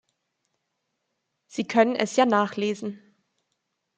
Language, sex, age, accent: German, female, 19-29, Deutschland Deutsch